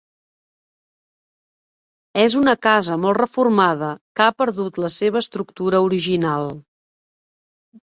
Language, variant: Catalan, Central